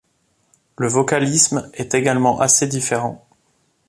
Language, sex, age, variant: French, male, 30-39, Français de métropole